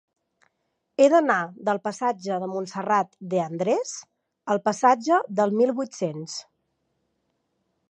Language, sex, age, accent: Catalan, female, 30-39, central; nord-occidental